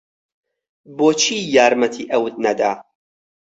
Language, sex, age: Central Kurdish, male, 30-39